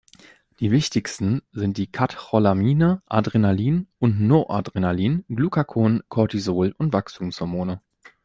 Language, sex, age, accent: German, male, 19-29, Deutschland Deutsch